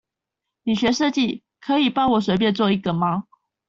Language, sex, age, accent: Chinese, female, 19-29, 出生地：臺北市